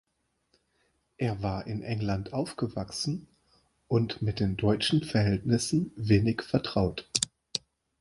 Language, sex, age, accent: German, male, 40-49, Deutschland Deutsch